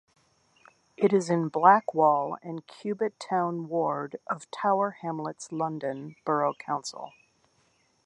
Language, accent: English, United States English